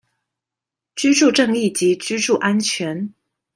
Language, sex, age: Chinese, female, 30-39